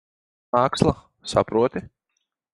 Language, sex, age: Latvian, male, 19-29